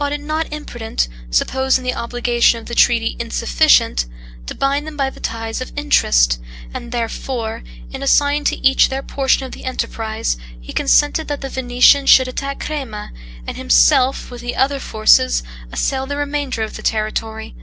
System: none